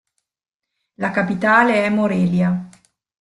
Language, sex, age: Italian, female, 40-49